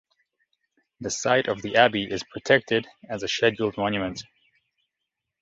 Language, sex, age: English, male, 30-39